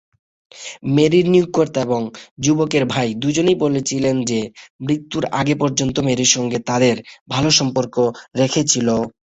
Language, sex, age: Bengali, male, 19-29